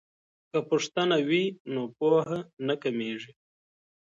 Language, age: Pashto, 30-39